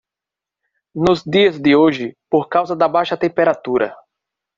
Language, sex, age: Portuguese, male, 30-39